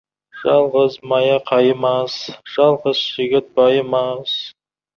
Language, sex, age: Kazakh, male, 19-29